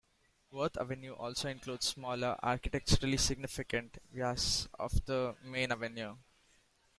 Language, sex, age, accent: English, male, 19-29, India and South Asia (India, Pakistan, Sri Lanka)